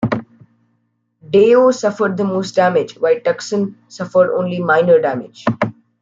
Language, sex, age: English, male, under 19